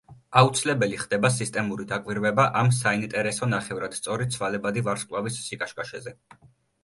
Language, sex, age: Georgian, male, 19-29